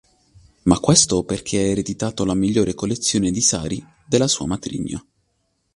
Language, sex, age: Italian, male, 19-29